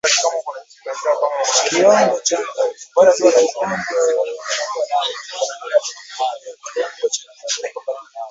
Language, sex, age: Swahili, male, 19-29